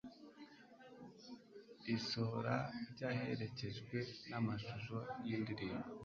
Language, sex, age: Kinyarwanda, male, 30-39